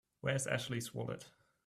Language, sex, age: English, male, 19-29